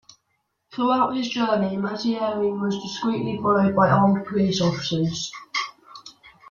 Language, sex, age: English, female, 40-49